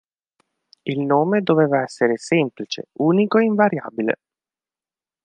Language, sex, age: Italian, male, 19-29